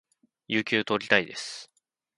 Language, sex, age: Japanese, male, 19-29